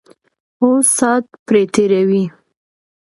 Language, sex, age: Pashto, female, 19-29